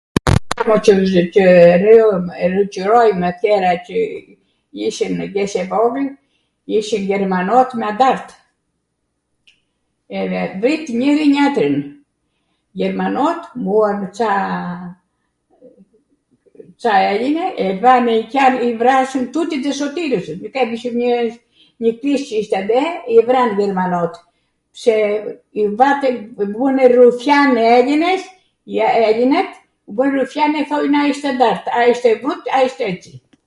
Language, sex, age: Arvanitika Albanian, female, 70-79